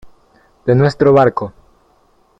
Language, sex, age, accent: Spanish, male, 19-29, México